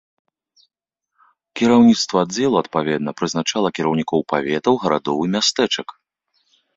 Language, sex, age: Belarusian, male, 30-39